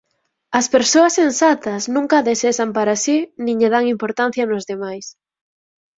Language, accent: Galician, Atlántico (seseo e gheada)